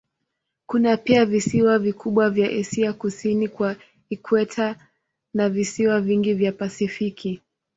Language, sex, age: Swahili, female, 19-29